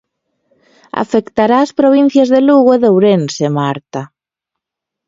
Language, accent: Galician, Normativo (estándar)